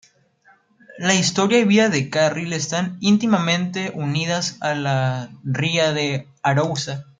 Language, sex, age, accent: Spanish, male, under 19, México